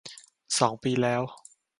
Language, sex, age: Thai, male, under 19